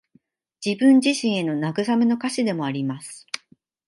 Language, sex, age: Japanese, female, 40-49